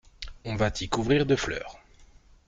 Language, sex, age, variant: French, male, 30-39, Français de métropole